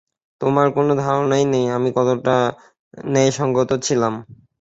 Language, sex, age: Bengali, male, 19-29